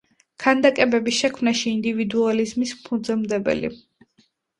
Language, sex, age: Georgian, female, 19-29